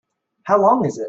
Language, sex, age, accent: English, male, 19-29, United States English